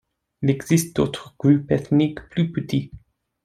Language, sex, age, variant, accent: French, male, 19-29, Français d'Europe, Français du Royaume-Uni